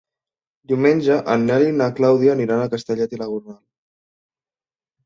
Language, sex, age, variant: Catalan, male, 19-29, Central